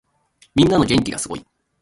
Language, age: Japanese, 19-29